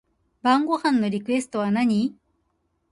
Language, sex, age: Japanese, female, 30-39